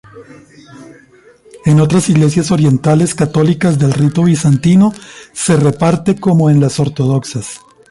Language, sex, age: Spanish, male, 50-59